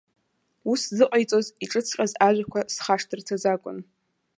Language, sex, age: Abkhazian, female, 19-29